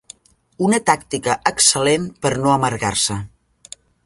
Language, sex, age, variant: Catalan, female, 50-59, Central